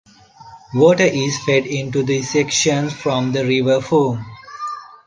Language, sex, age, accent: English, male, 30-39, India and South Asia (India, Pakistan, Sri Lanka)